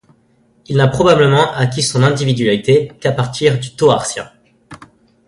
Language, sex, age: French, male, under 19